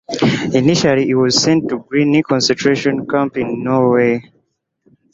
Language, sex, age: English, male, 19-29